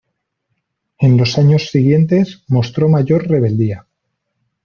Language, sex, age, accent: Spanish, male, 30-39, España: Norte peninsular (Asturias, Castilla y León, Cantabria, País Vasco, Navarra, Aragón, La Rioja, Guadalajara, Cuenca)